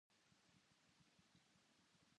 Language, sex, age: Japanese, female, under 19